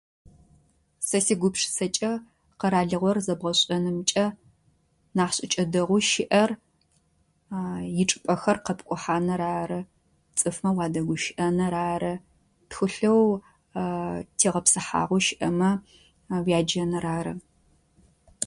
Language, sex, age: Adyghe, female, 30-39